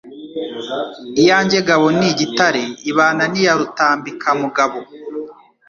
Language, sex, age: Kinyarwanda, male, 19-29